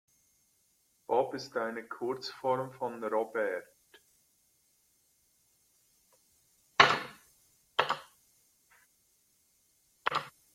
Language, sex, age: German, male, 40-49